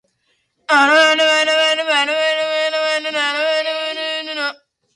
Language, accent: English, Hong Kong English